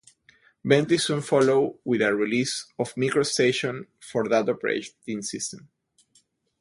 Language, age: English, 30-39